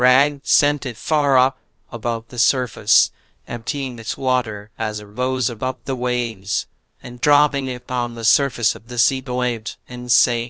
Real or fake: fake